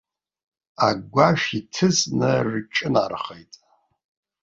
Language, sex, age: Abkhazian, male, 60-69